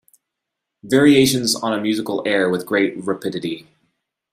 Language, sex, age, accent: English, male, 19-29, United States English